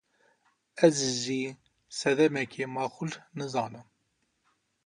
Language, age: Kurdish, 50-59